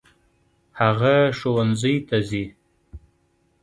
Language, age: Pashto, 30-39